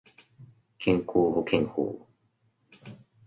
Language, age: Japanese, 19-29